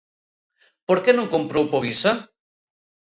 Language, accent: Galician, Oriental (común en zona oriental)